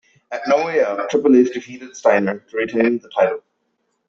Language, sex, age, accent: English, male, 19-29, England English